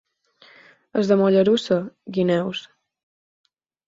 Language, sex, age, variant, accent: Catalan, female, 19-29, Balear, menorquí